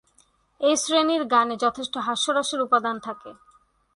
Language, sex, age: Bengali, female, 19-29